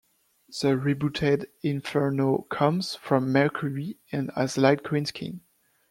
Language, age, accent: English, 19-29, United States English